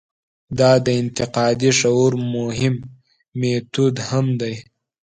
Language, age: Pashto, under 19